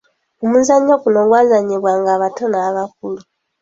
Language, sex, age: Ganda, female, 19-29